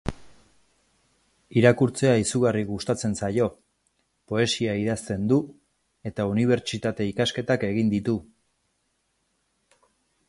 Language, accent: Basque, Erdialdekoa edo Nafarra (Gipuzkoa, Nafarroa)